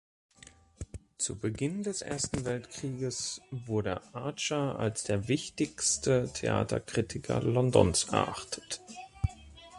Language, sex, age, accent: German, male, 30-39, Deutschland Deutsch